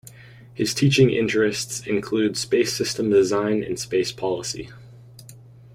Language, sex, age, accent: English, male, under 19, United States English